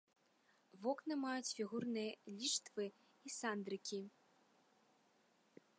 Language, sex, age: Belarusian, female, 19-29